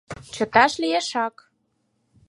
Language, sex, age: Mari, female, 19-29